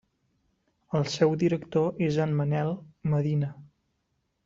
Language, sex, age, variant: Catalan, male, 30-39, Central